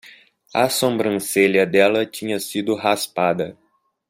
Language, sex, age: Portuguese, male, 19-29